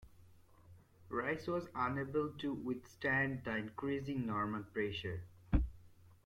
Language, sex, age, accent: English, male, 19-29, United States English